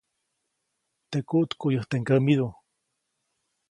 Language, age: Copainalá Zoque, 19-29